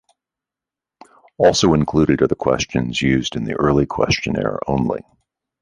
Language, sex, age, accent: English, male, 50-59, United States English